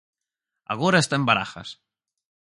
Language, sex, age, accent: Galician, male, 19-29, Oriental (común en zona oriental); Normativo (estándar)